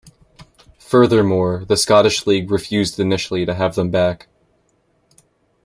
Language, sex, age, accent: English, male, under 19, United States English